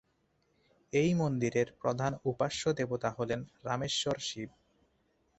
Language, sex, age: Bengali, male, 19-29